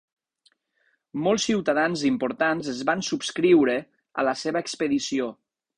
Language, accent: Catalan, valencià